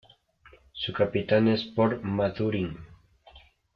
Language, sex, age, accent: Spanish, male, under 19, Andino-Pacífico: Colombia, Perú, Ecuador, oeste de Bolivia y Venezuela andina